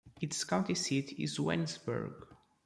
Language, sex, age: English, male, 19-29